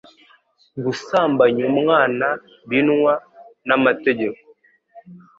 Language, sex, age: Kinyarwanda, male, 19-29